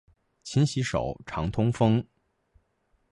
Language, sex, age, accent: Chinese, male, 40-49, 出生地：北京市